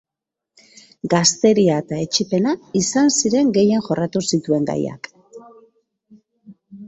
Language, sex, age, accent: Basque, female, 50-59, Mendebalekoa (Araba, Bizkaia, Gipuzkoako mendebaleko herri batzuk)